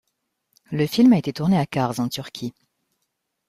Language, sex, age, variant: French, female, 40-49, Français de métropole